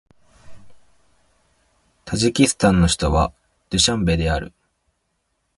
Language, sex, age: Japanese, male, 19-29